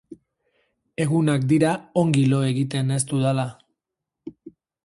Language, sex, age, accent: Basque, male, 30-39, Mendebalekoa (Araba, Bizkaia, Gipuzkoako mendebaleko herri batzuk)